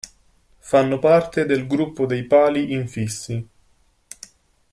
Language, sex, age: Italian, male, 19-29